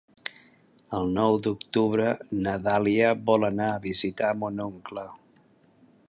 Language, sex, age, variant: Catalan, male, 50-59, Central